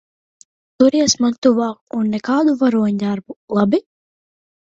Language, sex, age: Latvian, female, under 19